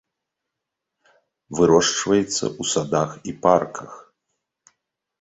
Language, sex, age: Belarusian, male, 30-39